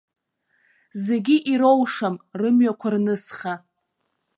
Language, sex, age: Abkhazian, female, 19-29